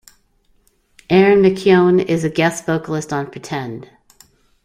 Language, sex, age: English, female, 50-59